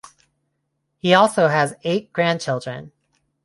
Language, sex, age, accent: English, female, 30-39, United States English